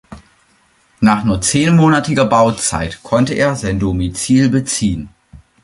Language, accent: German, Deutschland Deutsch